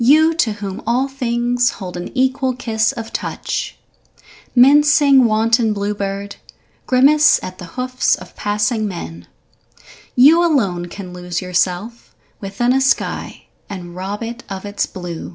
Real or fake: real